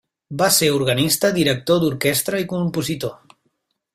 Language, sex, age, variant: Catalan, male, 30-39, Central